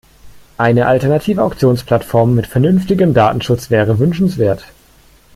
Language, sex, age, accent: German, male, 19-29, Deutschland Deutsch